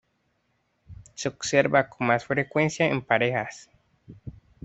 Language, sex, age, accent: Spanish, male, 19-29, Caribe: Cuba, Venezuela, Puerto Rico, República Dominicana, Panamá, Colombia caribeña, México caribeño, Costa del golfo de México